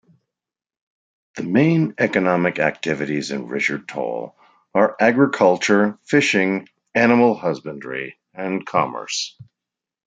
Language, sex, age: English, male, 60-69